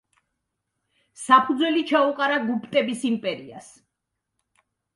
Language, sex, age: Georgian, female, 60-69